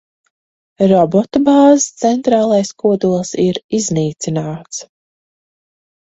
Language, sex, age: Latvian, female, 30-39